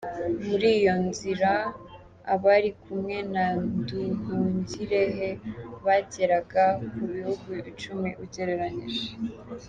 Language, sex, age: Kinyarwanda, female, 19-29